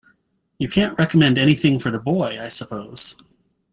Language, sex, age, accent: English, male, 30-39, United States English